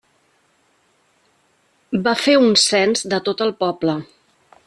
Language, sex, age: Catalan, female, 50-59